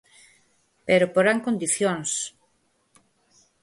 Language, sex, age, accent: Galician, female, 50-59, Normativo (estándar)